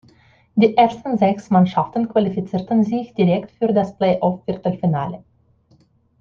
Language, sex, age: German, female, 19-29